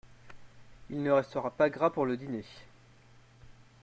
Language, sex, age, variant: French, male, 19-29, Français de métropole